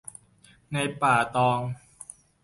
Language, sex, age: Thai, male, 19-29